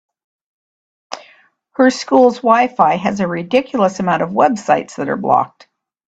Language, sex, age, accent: English, female, 70-79, United States English